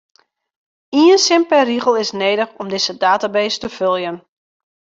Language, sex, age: Western Frisian, female, 40-49